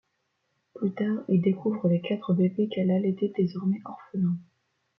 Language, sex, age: French, female, under 19